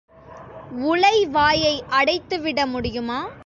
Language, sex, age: Tamil, female, under 19